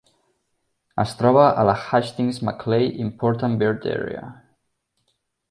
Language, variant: Catalan, Central